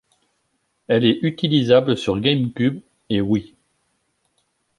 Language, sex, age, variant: French, male, 60-69, Français de métropole